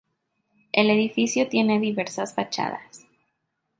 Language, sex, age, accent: Spanish, female, 19-29, México